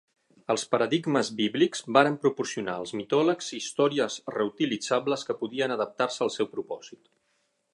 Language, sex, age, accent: Catalan, male, 50-59, balear; central